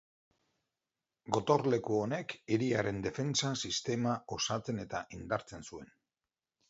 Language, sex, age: Basque, male, 50-59